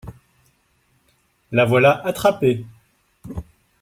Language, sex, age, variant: French, male, 30-39, Français de métropole